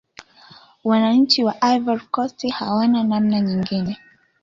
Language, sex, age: Swahili, female, 19-29